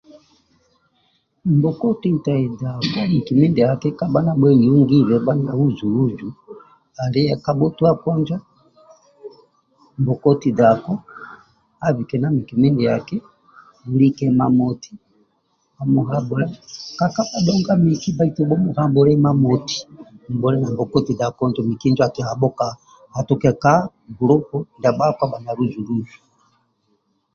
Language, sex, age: Amba (Uganda), male, 60-69